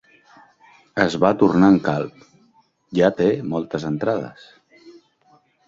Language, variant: Catalan, Central